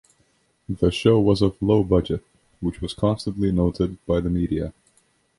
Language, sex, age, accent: English, male, 19-29, United States English